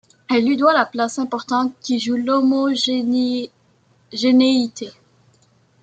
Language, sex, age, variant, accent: French, male, under 19, Français d'Amérique du Nord, Français du Canada